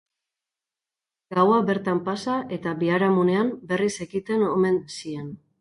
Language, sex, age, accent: Basque, female, 19-29, Mendebalekoa (Araba, Bizkaia, Gipuzkoako mendebaleko herri batzuk)